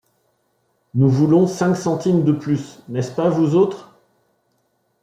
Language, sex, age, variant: French, male, 50-59, Français de métropole